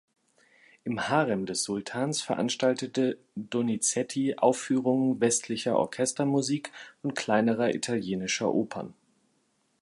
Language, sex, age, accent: German, male, 30-39, Deutschland Deutsch